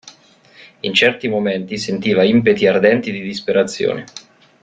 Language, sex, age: Italian, male, 19-29